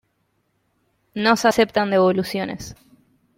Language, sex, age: Spanish, female, 19-29